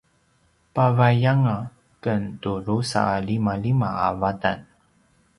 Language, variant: Paiwan, pinayuanan a kinaikacedasan (東排灣語)